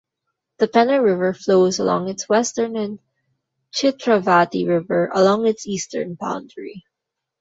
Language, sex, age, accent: English, female, 19-29, Filipino